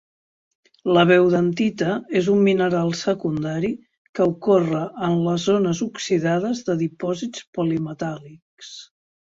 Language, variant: Catalan, Central